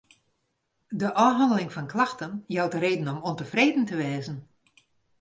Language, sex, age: Western Frisian, female, 60-69